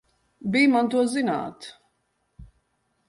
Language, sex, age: Latvian, female, 40-49